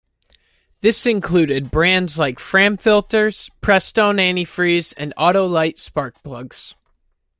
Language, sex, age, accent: English, male, 19-29, United States English